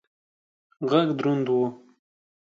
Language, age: Pashto, 19-29